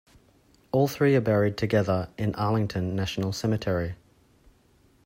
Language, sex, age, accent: English, male, 30-39, Australian English